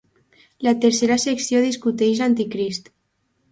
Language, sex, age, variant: Catalan, female, under 19, Alacantí